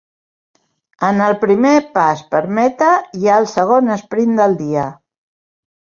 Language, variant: Catalan, Central